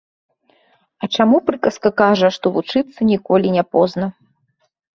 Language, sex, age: Belarusian, female, 30-39